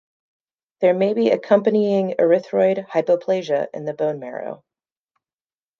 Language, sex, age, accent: English, female, 30-39, United States English